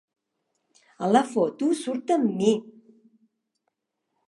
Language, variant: Catalan, Septentrional